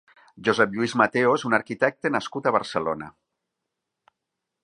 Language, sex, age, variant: Catalan, male, 40-49, Nord-Occidental